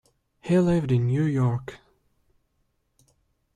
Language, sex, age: English, male, 19-29